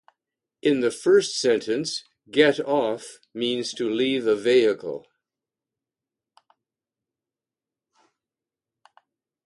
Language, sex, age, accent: English, male, 70-79, Canadian English